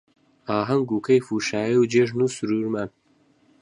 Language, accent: Central Kurdish, سۆرانی